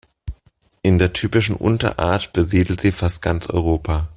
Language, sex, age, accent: German, male, 19-29, Deutschland Deutsch